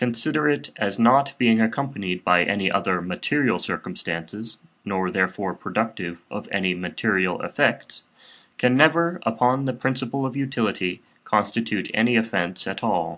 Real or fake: real